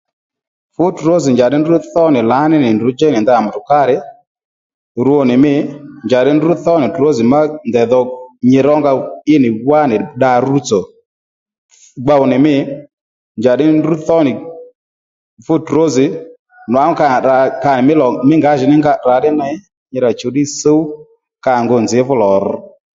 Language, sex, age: Lendu, male, 30-39